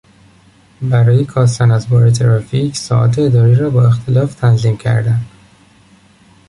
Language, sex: Persian, male